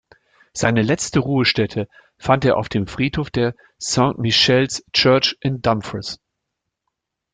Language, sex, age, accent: German, male, 50-59, Deutschland Deutsch